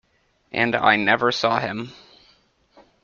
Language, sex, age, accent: English, male, 19-29, United States English